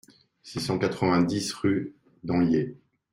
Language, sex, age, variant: French, male, 40-49, Français de métropole